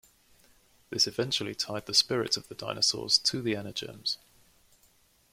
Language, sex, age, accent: English, male, 19-29, England English